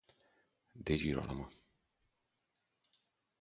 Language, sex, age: Italian, male, 40-49